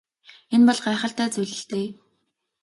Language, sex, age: Mongolian, female, 19-29